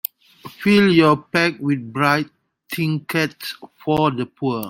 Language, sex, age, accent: English, male, 50-59, Malaysian English